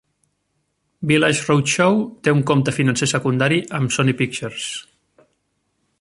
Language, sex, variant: Catalan, male, Central